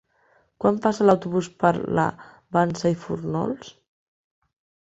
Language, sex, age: Catalan, female, 40-49